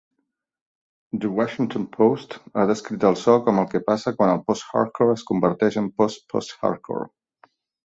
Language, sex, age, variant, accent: Catalan, male, 40-49, Central, gironí